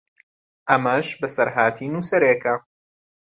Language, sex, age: Central Kurdish, male, 19-29